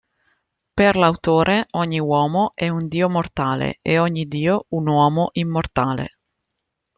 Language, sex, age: Italian, female, 40-49